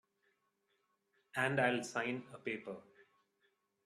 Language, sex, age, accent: English, male, 30-39, India and South Asia (India, Pakistan, Sri Lanka)